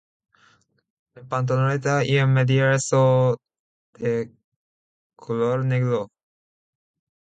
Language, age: Spanish, under 19